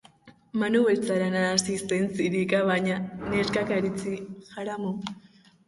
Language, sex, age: Basque, female, under 19